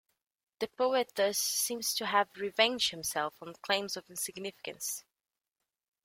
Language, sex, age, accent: English, female, 19-29, Welsh English